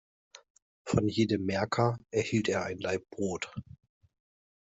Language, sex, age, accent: German, male, 40-49, Deutschland Deutsch